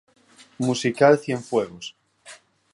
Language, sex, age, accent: Galician, male, 50-59, Normativo (estándar)